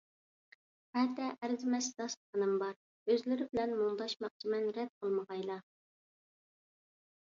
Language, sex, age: Uyghur, female, 19-29